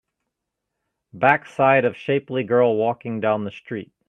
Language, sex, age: English, male, 50-59